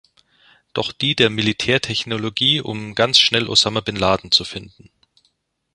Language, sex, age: German, male, 40-49